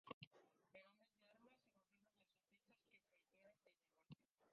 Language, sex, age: Spanish, female, 19-29